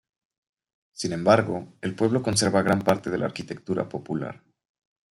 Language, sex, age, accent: Spanish, male, 19-29, México